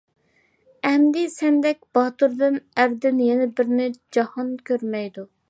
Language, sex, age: Uyghur, female, 19-29